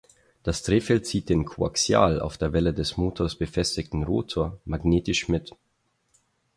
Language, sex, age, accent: German, male, 19-29, Österreichisches Deutsch